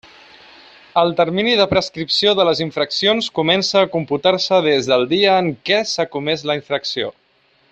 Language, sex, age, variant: Catalan, male, 30-39, Central